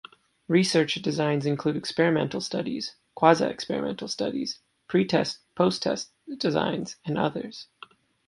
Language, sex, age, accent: English, male, 19-29, United States English